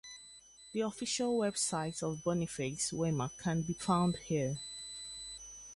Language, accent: English, England English